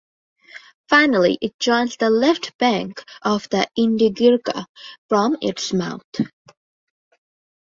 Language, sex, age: English, female, 19-29